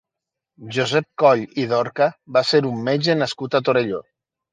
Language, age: Catalan, 50-59